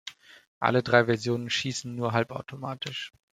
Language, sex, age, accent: German, male, 19-29, Deutschland Deutsch